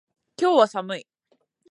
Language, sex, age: Japanese, female, 19-29